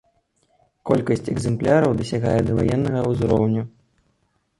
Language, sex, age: Belarusian, male, 19-29